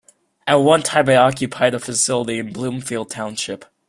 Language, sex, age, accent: English, male, under 19, United States English